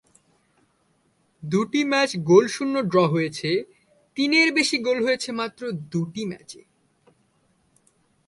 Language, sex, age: Bengali, male, under 19